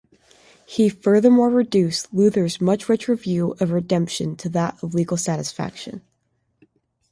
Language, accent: English, United States English